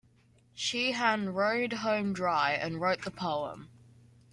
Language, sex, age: English, male, under 19